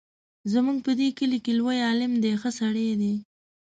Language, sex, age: Pashto, female, 19-29